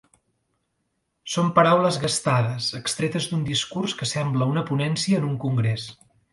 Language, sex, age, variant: Catalan, male, 30-39, Central